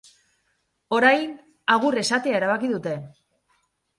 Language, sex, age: Basque, female, 50-59